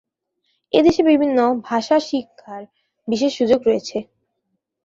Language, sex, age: Bengali, female, 30-39